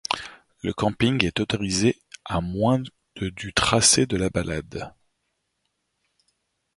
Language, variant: French, Français de métropole